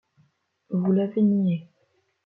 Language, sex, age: French, female, under 19